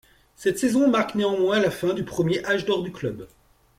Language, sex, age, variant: French, male, 40-49, Français de métropole